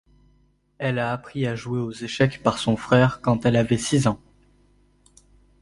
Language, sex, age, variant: French, male, under 19, Français de métropole